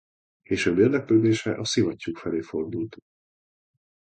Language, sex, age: Hungarian, male, 40-49